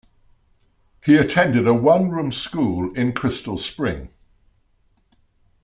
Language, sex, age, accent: English, male, 70-79, England English